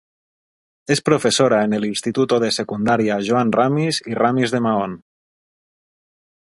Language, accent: Spanish, España: Norte peninsular (Asturias, Castilla y León, Cantabria, País Vasco, Navarra, Aragón, La Rioja, Guadalajara, Cuenca)